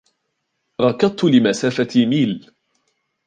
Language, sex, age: Arabic, male, 19-29